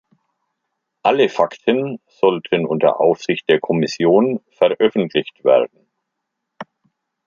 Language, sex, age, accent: German, male, 50-59, Deutschland Deutsch